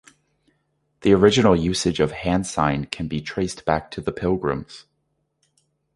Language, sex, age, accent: English, male, 19-29, United States English